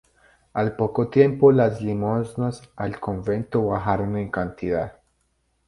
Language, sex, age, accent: Spanish, male, 19-29, Andino-Pacífico: Colombia, Perú, Ecuador, oeste de Bolivia y Venezuela andina